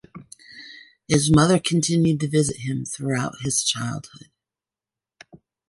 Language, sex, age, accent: English, female, 60-69, United States English